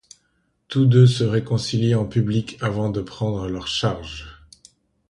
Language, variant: French, Français d'Europe